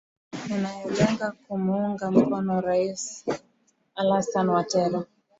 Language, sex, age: Swahili, female, 19-29